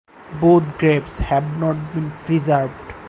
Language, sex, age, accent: English, male, 19-29, India and South Asia (India, Pakistan, Sri Lanka)